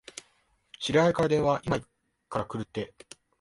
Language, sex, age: Japanese, male, 19-29